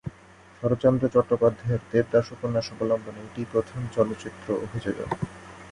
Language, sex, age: Bengali, male, 19-29